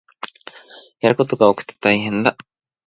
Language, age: Japanese, 19-29